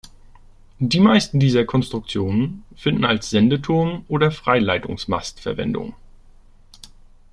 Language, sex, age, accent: German, male, 30-39, Deutschland Deutsch